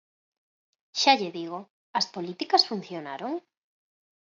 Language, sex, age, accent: Galician, female, 19-29, Normativo (estándar)